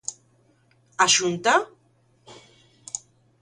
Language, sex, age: Galician, female, 50-59